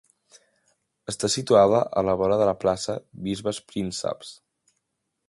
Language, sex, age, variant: Catalan, male, under 19, Central